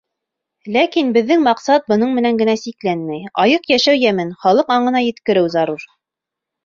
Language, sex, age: Bashkir, female, 19-29